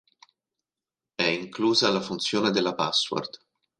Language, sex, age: Italian, male, 30-39